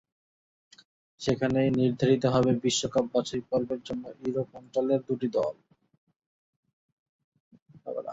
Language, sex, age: Bengali, male, 19-29